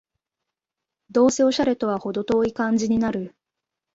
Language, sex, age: Japanese, female, 19-29